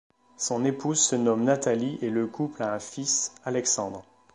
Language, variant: French, Français de métropole